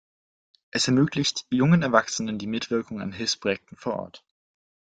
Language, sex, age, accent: German, male, 19-29, Deutschland Deutsch